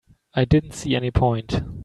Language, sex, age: English, male, 19-29